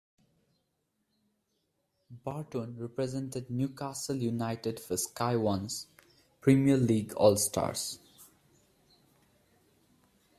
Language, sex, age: English, male, 19-29